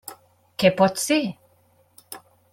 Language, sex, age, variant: Catalan, female, 19-29, Central